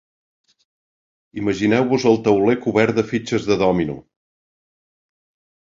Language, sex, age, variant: Catalan, male, 50-59, Central